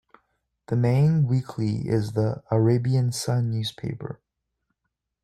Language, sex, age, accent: English, male, 19-29, Canadian English